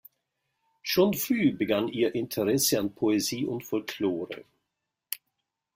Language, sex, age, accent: German, male, 50-59, Schweizerdeutsch